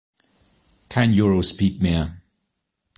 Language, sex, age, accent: German, male, 40-49, Deutschland Deutsch